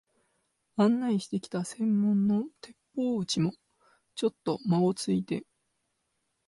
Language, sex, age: Japanese, male, 19-29